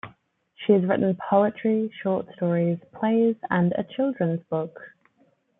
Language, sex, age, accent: English, female, 19-29, Australian English